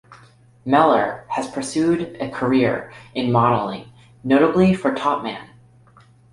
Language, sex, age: English, male, under 19